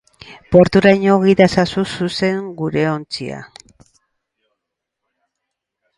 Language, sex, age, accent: Basque, female, 60-69, Erdialdekoa edo Nafarra (Gipuzkoa, Nafarroa)